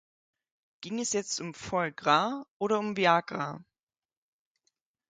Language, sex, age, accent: German, female, 19-29, Deutschland Deutsch